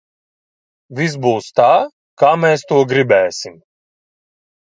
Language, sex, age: Latvian, male, 30-39